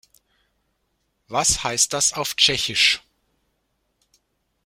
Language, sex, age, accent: German, male, 40-49, Deutschland Deutsch